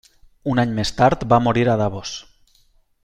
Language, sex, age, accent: Catalan, male, 19-29, valencià